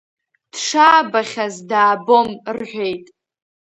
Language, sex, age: Abkhazian, female, under 19